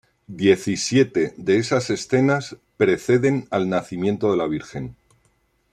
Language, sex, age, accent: Spanish, male, 60-69, España: Centro-Sur peninsular (Madrid, Toledo, Castilla-La Mancha)